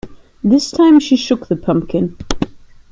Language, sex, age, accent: English, female, 30-39, England English